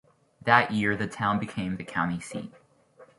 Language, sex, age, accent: English, male, 19-29, United States English